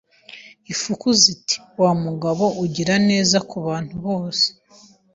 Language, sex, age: Kinyarwanda, female, 19-29